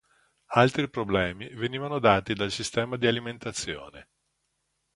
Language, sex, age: Italian, male, 50-59